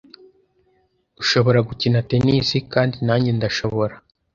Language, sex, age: Kinyarwanda, male, under 19